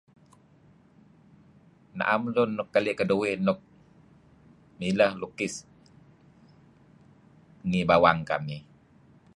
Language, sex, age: Kelabit, male, 50-59